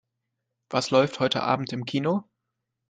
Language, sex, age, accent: German, male, 19-29, Deutschland Deutsch